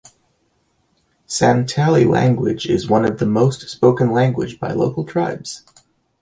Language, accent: English, Canadian English